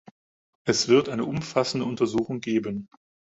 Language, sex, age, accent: German, male, 50-59, Deutschland Deutsch